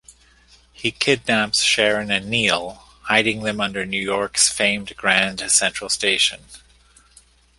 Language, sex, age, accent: English, male, 50-59, Canadian English